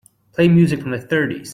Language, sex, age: English, male, 30-39